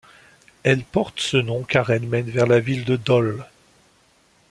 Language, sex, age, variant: French, male, 40-49, Français de métropole